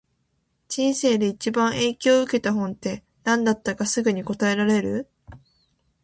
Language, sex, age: Japanese, female, 19-29